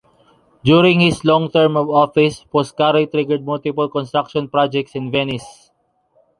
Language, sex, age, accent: English, male, 19-29, Filipino